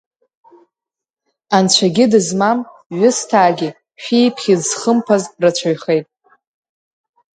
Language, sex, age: Abkhazian, female, under 19